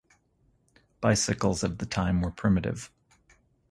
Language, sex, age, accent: English, male, 50-59, United States English